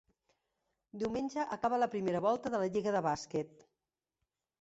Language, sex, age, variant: Catalan, female, 50-59, Central